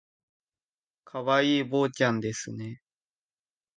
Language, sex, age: Japanese, male, 19-29